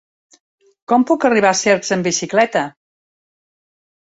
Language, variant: Catalan, Central